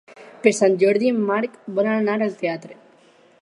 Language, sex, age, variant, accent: Catalan, female, under 19, Alacantí, valencià